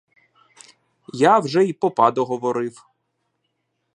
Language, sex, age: Ukrainian, male, 30-39